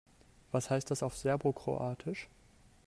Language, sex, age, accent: German, male, 19-29, Deutschland Deutsch